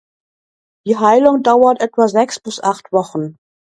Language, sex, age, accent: German, female, 60-69, Deutschland Deutsch